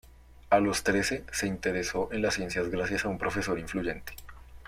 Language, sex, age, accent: Spanish, male, 19-29, Andino-Pacífico: Colombia, Perú, Ecuador, oeste de Bolivia y Venezuela andina